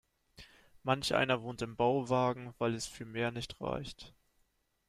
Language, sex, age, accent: German, male, 19-29, Deutschland Deutsch